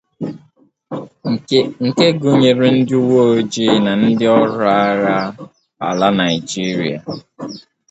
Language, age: Igbo, 19-29